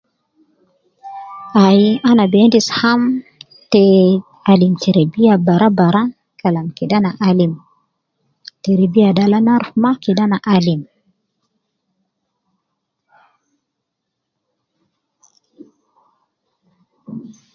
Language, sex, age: Nubi, female, 30-39